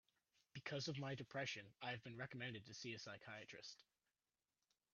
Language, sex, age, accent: English, male, under 19, United States English